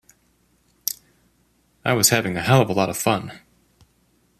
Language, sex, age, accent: English, male, 30-39, United States English